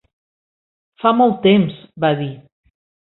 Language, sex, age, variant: Catalan, female, 60-69, Central